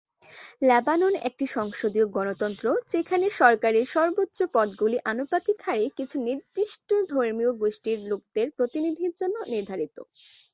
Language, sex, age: Bengali, female, under 19